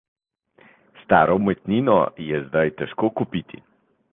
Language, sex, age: Slovenian, male, 40-49